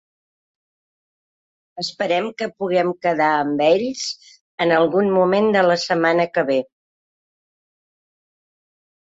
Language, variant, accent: Catalan, Central, Empordanès